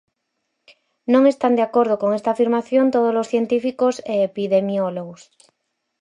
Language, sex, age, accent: Galician, female, 30-39, Normativo (estándar)